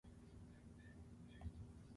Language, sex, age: English, male, 19-29